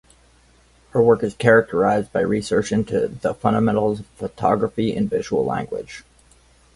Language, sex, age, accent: English, male, 30-39, United States English